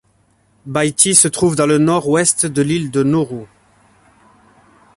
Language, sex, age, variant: French, male, 40-49, Français de métropole